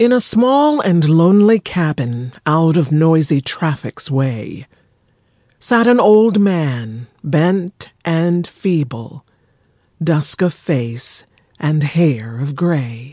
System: none